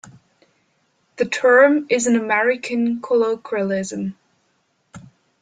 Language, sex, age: English, female, 19-29